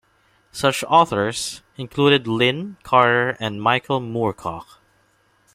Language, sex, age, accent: English, male, 19-29, Filipino